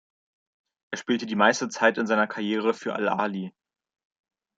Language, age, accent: German, 19-29, Deutschland Deutsch